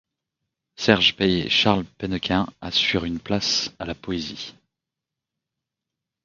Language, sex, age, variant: French, male, 30-39, Français de métropole